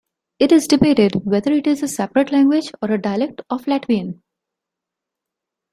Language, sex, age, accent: English, female, 30-39, India and South Asia (India, Pakistan, Sri Lanka)